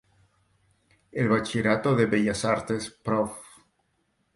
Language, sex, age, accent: Spanish, male, 40-49, México